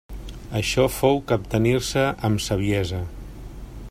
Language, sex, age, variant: Catalan, male, 50-59, Central